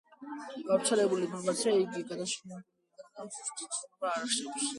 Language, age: Georgian, 90+